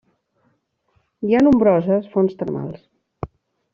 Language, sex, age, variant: Catalan, female, 50-59, Central